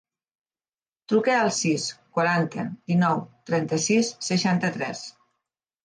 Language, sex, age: Catalan, female, 50-59